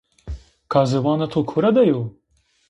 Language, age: Zaza, 19-29